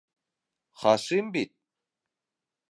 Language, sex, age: Bashkir, male, 19-29